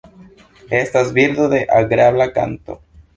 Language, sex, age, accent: Esperanto, male, 19-29, Internacia